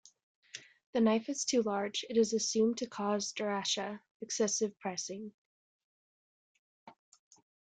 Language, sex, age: English, female, under 19